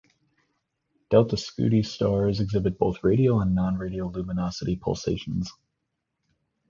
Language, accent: English, United States English